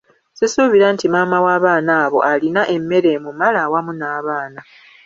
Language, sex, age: Ganda, female, 30-39